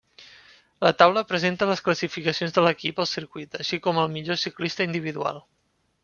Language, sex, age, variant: Catalan, male, 19-29, Central